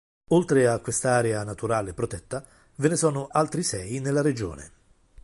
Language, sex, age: Italian, male, 50-59